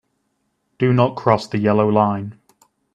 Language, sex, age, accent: English, male, 30-39, England English